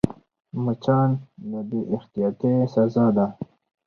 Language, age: Pashto, 19-29